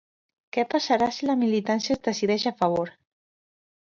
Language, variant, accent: Catalan, Central, central